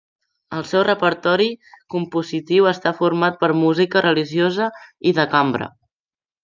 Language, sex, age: Catalan, male, under 19